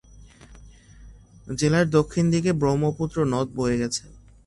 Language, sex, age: Bengali, male, 19-29